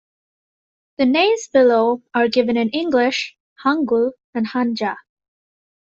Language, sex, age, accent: English, female, 19-29, England English